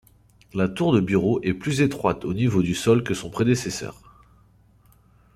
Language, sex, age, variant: French, male, 30-39, Français de métropole